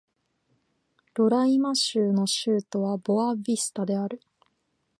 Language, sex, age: Japanese, female, 19-29